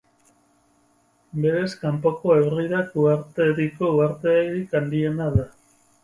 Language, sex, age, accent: Basque, male, 30-39, Mendebalekoa (Araba, Bizkaia, Gipuzkoako mendebaleko herri batzuk)